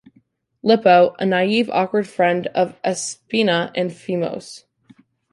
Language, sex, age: English, female, 19-29